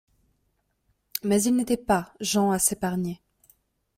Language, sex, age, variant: French, female, 19-29, Français de métropole